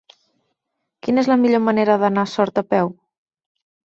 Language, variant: Catalan, Central